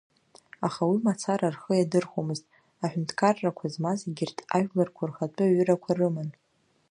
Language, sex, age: Abkhazian, female, under 19